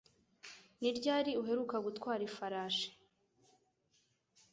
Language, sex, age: Kinyarwanda, female, under 19